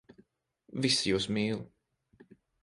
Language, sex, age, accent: Latvian, male, 30-39, Rigas